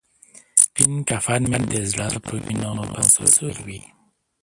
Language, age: Pashto, 30-39